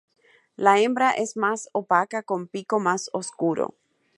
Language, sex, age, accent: Spanish, male, under 19, Caribe: Cuba, Venezuela, Puerto Rico, República Dominicana, Panamá, Colombia caribeña, México caribeño, Costa del golfo de México